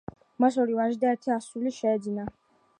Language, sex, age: Georgian, female, under 19